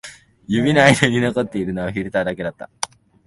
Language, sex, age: Japanese, male, 19-29